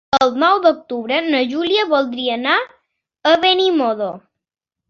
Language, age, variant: Catalan, under 19, Balear